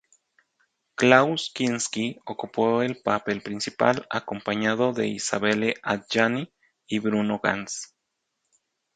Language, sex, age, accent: Spanish, male, 40-49, México